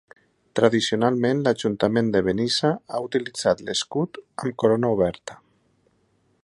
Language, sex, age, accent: Catalan, male, 40-49, valencià